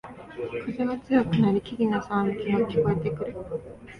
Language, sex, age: Japanese, female, 19-29